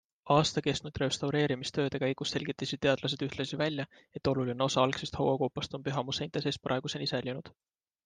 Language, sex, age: Estonian, male, 19-29